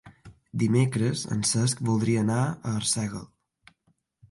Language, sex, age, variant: Catalan, male, 19-29, Balear